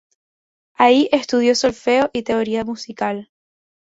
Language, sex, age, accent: Spanish, female, 19-29, España: Islas Canarias